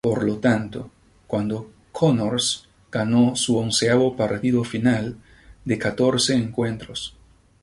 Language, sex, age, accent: Spanish, male, 30-39, Andino-Pacífico: Colombia, Perú, Ecuador, oeste de Bolivia y Venezuela andina